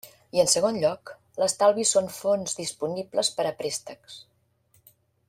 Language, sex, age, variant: Catalan, female, 50-59, Central